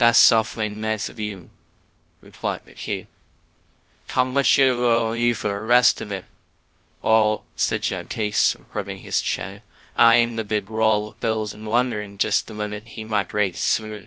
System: TTS, VITS